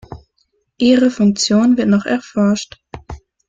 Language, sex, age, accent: German, female, 19-29, Deutschland Deutsch